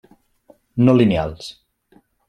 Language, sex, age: Catalan, male, 40-49